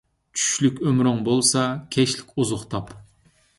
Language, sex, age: Uyghur, male, 30-39